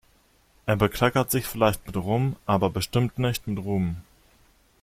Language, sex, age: German, male, 30-39